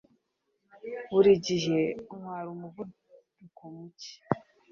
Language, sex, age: Kinyarwanda, female, 30-39